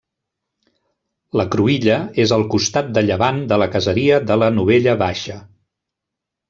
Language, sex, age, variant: Catalan, male, 50-59, Central